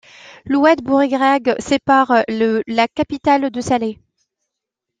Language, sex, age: French, female, 30-39